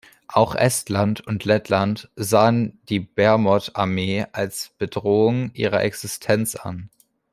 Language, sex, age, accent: German, male, under 19, Deutschland Deutsch